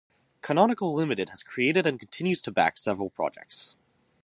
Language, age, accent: English, under 19, United States English